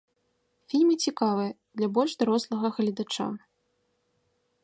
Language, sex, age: Belarusian, female, 19-29